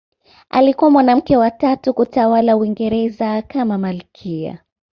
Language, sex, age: Swahili, female, 19-29